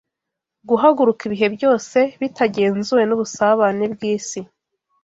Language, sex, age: Kinyarwanda, female, 19-29